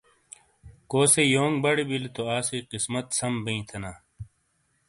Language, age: Shina, 30-39